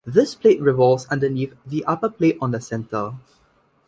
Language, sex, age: English, male, under 19